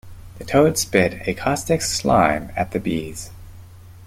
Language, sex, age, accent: English, male, 30-39, United States English